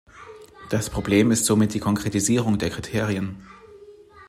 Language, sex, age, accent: German, male, 30-39, Deutschland Deutsch